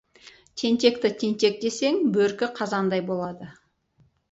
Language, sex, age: Kazakh, female, 40-49